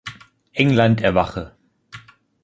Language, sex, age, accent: German, male, 19-29, Deutschland Deutsch